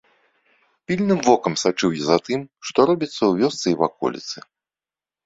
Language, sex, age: Belarusian, male, 40-49